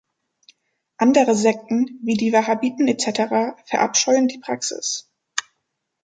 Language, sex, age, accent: German, female, 30-39, Deutschland Deutsch